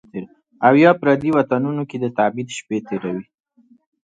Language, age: Pashto, 30-39